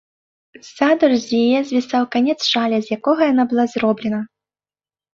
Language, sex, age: Belarusian, female, 19-29